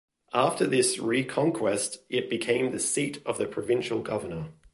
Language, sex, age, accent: English, male, 30-39, Australian English